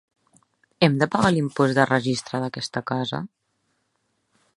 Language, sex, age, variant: Catalan, female, 19-29, Central